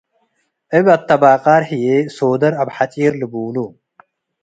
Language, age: Tigre, 19-29